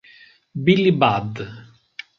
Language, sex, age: Italian, male, 50-59